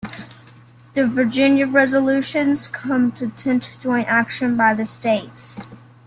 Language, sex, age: English, male, under 19